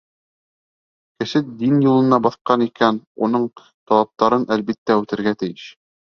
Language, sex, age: Bashkir, male, 19-29